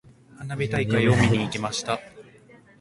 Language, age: Japanese, 19-29